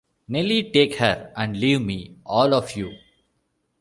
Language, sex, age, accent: English, male, 40-49, India and South Asia (India, Pakistan, Sri Lanka)